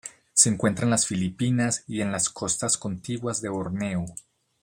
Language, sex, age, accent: Spanish, male, 19-29, Caribe: Cuba, Venezuela, Puerto Rico, República Dominicana, Panamá, Colombia caribeña, México caribeño, Costa del golfo de México